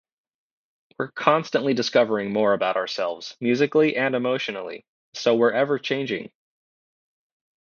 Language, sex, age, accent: English, male, 30-39, United States English